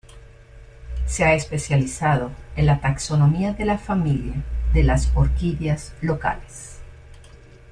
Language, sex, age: Spanish, female, 40-49